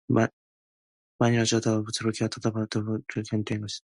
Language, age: Korean, 19-29